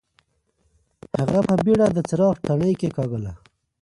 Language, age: Pashto, 19-29